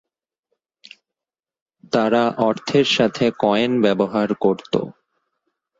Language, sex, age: Bengali, male, 19-29